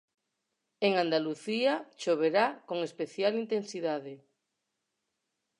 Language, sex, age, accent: Galician, female, 40-49, Normativo (estándar)